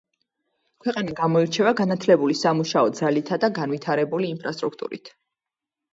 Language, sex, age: Georgian, female, 30-39